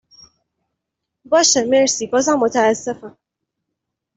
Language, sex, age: Persian, female, 19-29